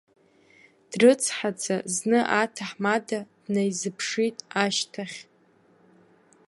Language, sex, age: Abkhazian, female, under 19